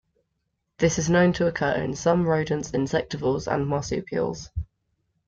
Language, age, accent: English, 19-29, England English